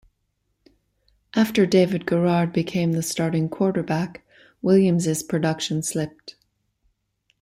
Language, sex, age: English, female, 40-49